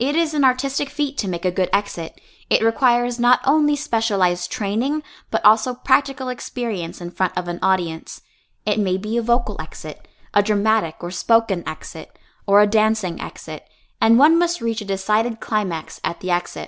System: none